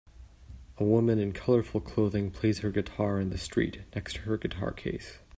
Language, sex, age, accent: English, male, 19-29, United States English